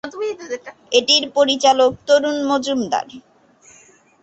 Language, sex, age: Bengali, female, 19-29